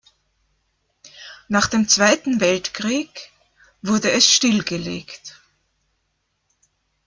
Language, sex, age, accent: German, female, 50-59, Österreichisches Deutsch